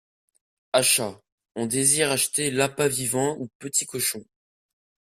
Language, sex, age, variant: French, male, under 19, Français de métropole